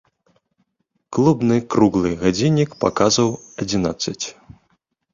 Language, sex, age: Belarusian, male, 19-29